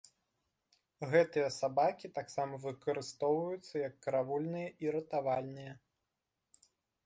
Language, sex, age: Belarusian, male, 19-29